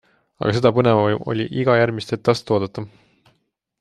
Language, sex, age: Estonian, male, 19-29